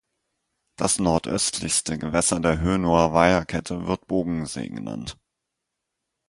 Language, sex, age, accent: German, male, 19-29, Deutschland Deutsch